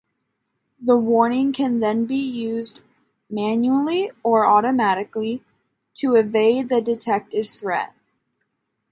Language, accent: English, United States English